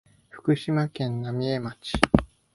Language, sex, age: Japanese, male, 19-29